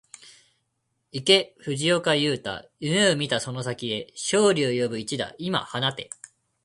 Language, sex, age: Japanese, male, 19-29